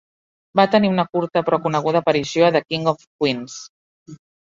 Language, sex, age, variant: Catalan, female, 40-49, Central